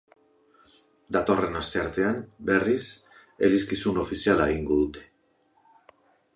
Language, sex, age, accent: Basque, male, 60-69, Mendebalekoa (Araba, Bizkaia, Gipuzkoako mendebaleko herri batzuk)